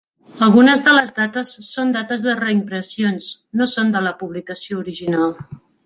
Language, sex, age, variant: Catalan, female, 40-49, Central